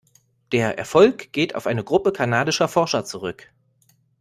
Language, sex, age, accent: German, male, 19-29, Deutschland Deutsch